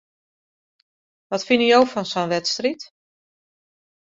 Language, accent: Western Frisian, Wâldfrysk